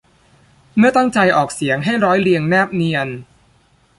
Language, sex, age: Thai, male, under 19